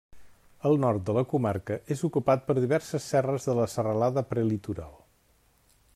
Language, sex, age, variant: Catalan, male, 50-59, Central